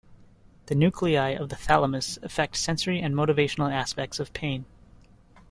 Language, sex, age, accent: English, male, 19-29, Canadian English